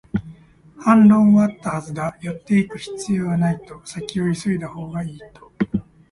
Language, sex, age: Japanese, male, 30-39